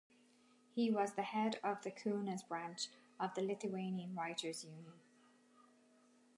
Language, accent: English, Irish English